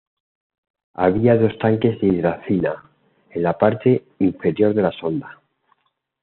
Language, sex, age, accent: Spanish, male, 50-59, España: Centro-Sur peninsular (Madrid, Toledo, Castilla-La Mancha)